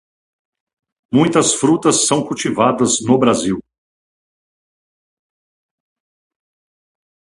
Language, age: Portuguese, 60-69